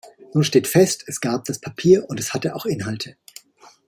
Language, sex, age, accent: German, male, 40-49, Deutschland Deutsch